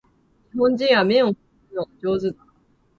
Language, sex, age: Japanese, female, 19-29